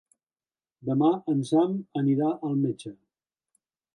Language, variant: Catalan, Central